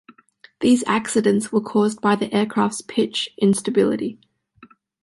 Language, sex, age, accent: English, female, under 19, Australian English